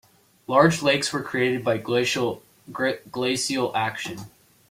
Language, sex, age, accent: English, male, under 19, United States English